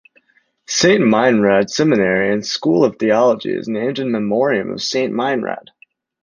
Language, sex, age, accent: English, male, 19-29, United States English